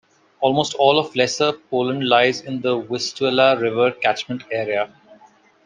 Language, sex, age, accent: English, male, 30-39, India and South Asia (India, Pakistan, Sri Lanka)